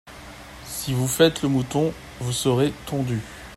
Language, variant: French, Français de métropole